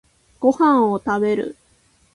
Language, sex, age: Japanese, female, 19-29